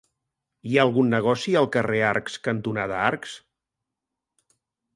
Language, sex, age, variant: Catalan, male, 50-59, Central